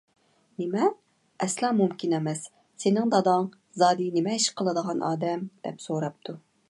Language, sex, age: Uyghur, female, 30-39